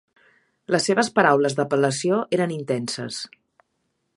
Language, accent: Catalan, central; nord-occidental